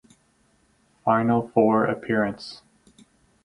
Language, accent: English, Canadian English